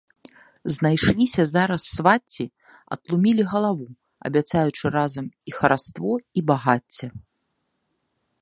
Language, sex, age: Belarusian, female, 30-39